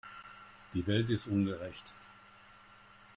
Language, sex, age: German, male, 60-69